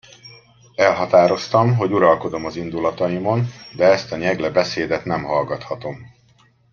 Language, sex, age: Hungarian, male, 50-59